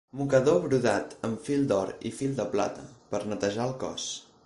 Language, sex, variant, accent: Catalan, male, Central, central